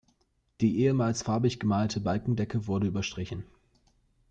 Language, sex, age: German, male, 19-29